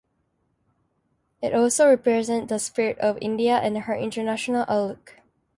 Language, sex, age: English, female, 19-29